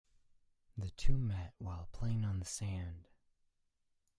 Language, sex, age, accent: English, male, 19-29, United States English